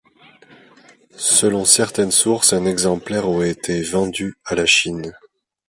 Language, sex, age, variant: French, male, 30-39, Français de métropole